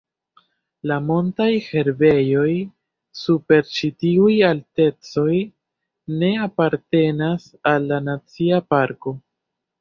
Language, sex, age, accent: Esperanto, male, 19-29, Internacia